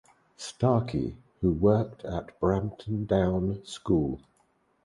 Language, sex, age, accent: English, male, 60-69, England English